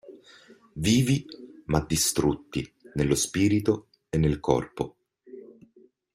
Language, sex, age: Italian, male, 40-49